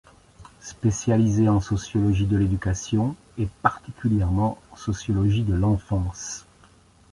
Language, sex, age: French, male, 70-79